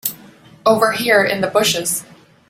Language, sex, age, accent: English, female, 19-29, United States English